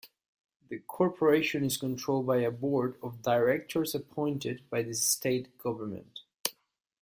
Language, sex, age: English, male, 30-39